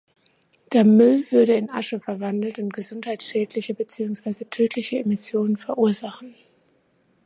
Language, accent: German, Deutschland Deutsch